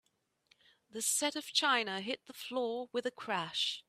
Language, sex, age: English, female, 40-49